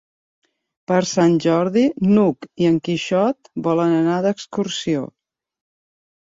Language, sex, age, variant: Catalan, female, 60-69, Central